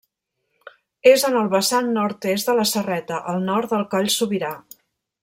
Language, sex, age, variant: Catalan, female, 50-59, Central